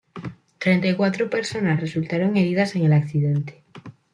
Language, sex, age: Spanish, female, 19-29